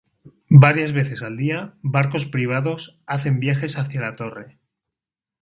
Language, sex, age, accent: Spanish, male, 40-49, España: Centro-Sur peninsular (Madrid, Toledo, Castilla-La Mancha)